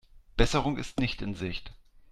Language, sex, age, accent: German, male, 40-49, Deutschland Deutsch